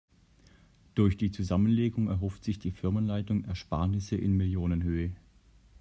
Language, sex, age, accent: German, male, 30-39, Deutschland Deutsch